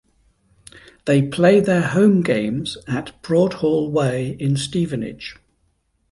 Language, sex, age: English, male, 50-59